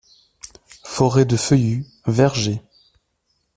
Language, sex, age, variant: French, male, 30-39, Français de métropole